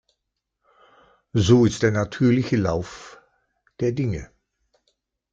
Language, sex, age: German, male, 60-69